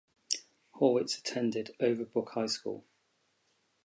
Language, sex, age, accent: English, male, 40-49, England English